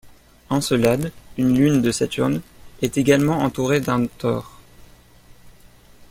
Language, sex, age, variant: French, male, under 19, Français de métropole